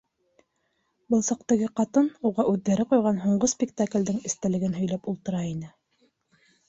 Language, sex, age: Bashkir, female, 19-29